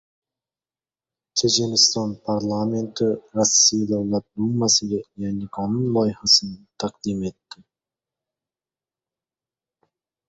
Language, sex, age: Uzbek, male, under 19